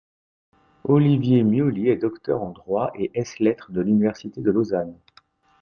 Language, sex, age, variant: French, male, 40-49, Français de métropole